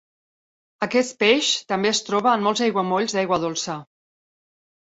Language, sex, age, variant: Catalan, female, 50-59, Septentrional